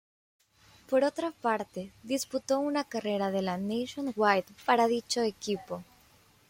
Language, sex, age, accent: Spanish, female, 19-29, América central